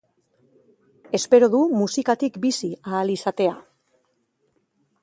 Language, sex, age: Basque, female, 50-59